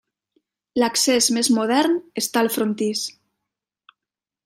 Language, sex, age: Catalan, female, 30-39